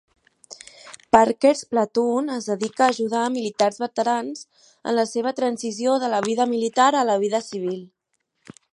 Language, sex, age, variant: Catalan, female, 19-29, Central